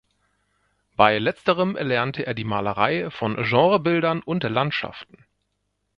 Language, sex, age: German, male, 40-49